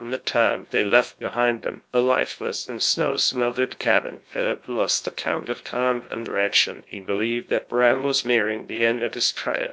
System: TTS, GlowTTS